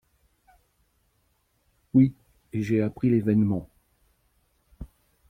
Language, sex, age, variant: French, male, 50-59, Français de métropole